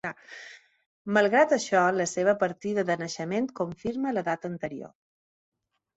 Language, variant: Catalan, Balear